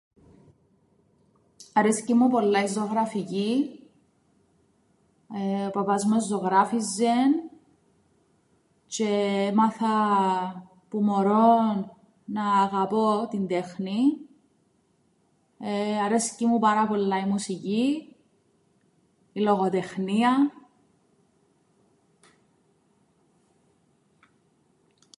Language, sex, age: Greek, female, 30-39